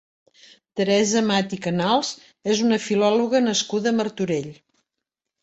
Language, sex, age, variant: Catalan, female, 70-79, Central